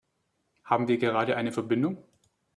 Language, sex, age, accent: German, male, 19-29, Deutschland Deutsch